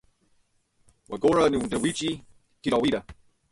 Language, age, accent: English, 30-39, United States English